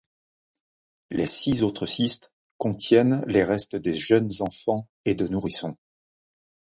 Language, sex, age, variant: French, male, 50-59, Français de métropole